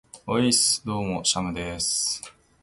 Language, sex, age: Japanese, male, 30-39